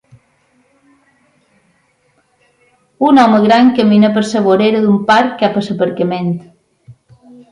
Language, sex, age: Catalan, female, 50-59